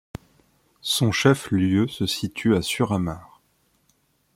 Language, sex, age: French, male, 30-39